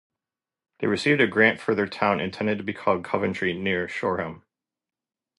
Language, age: English, 40-49